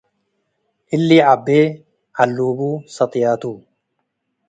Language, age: Tigre, 19-29